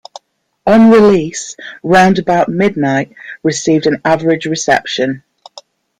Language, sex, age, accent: English, female, 40-49, England English